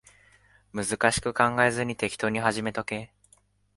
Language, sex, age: Japanese, male, 19-29